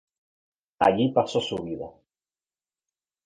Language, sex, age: Spanish, male, 19-29